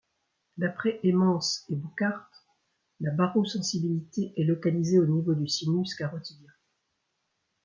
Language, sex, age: French, female, 60-69